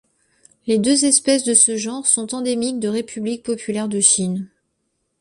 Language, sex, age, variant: French, female, 40-49, Français de métropole